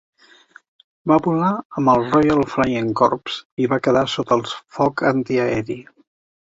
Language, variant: Catalan, Central